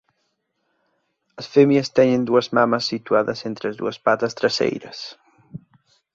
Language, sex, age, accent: Galician, male, 19-29, Central (gheada)